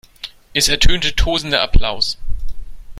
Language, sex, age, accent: German, male, 30-39, Deutschland Deutsch